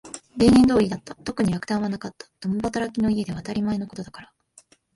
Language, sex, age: Japanese, female, 19-29